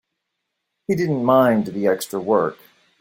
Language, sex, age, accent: English, male, 40-49, United States English